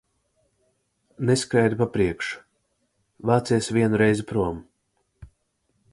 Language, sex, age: Latvian, male, 19-29